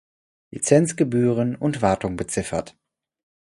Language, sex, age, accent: German, male, 19-29, Deutschland Deutsch